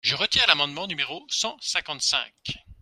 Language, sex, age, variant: French, male, 40-49, Français de métropole